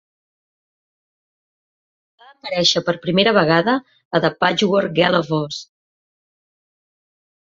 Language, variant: Catalan, Central